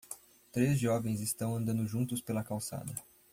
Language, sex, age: Portuguese, male, 19-29